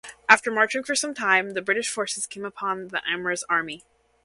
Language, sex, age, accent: English, female, 19-29, United States English